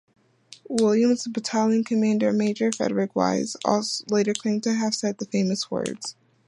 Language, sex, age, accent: English, female, 19-29, United States English